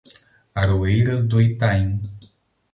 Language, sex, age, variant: Portuguese, male, 30-39, Portuguese (Brasil)